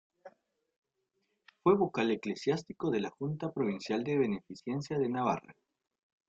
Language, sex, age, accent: Spanish, male, 19-29, América central